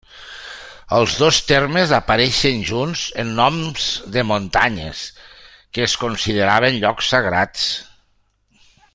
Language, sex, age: Catalan, male, 60-69